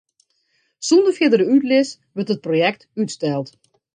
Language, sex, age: Western Frisian, female, 40-49